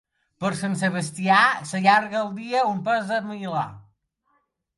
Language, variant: Catalan, Central